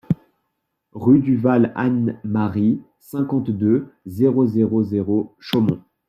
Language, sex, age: French, male, 19-29